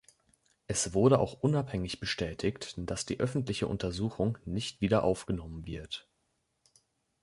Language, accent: German, Deutschland Deutsch